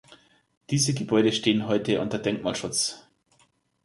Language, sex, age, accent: German, male, 30-39, Deutschland Deutsch